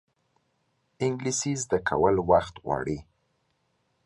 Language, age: Pashto, 19-29